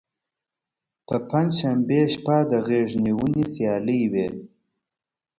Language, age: Pashto, 19-29